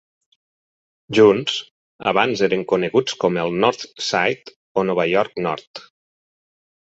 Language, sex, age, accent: Catalan, male, 40-49, occidental